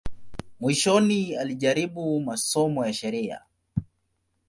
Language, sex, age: Swahili, male, 19-29